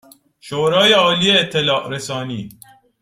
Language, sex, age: Persian, male, 30-39